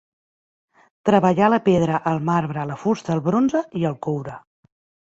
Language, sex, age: Catalan, female, 40-49